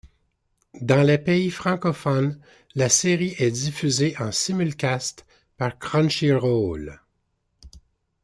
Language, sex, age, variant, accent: French, male, 60-69, Français d'Amérique du Nord, Français du Canada